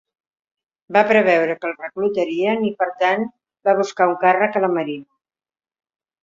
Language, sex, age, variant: Catalan, female, 70-79, Central